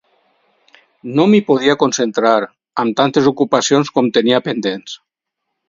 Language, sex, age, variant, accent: Catalan, male, 50-59, Valencià meridional, valencià